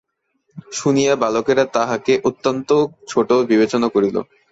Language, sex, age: Bengali, male, under 19